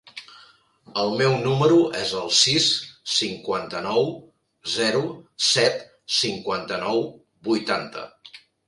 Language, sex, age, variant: Catalan, male, 50-59, Central